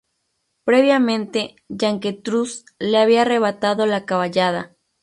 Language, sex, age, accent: Spanish, female, 30-39, México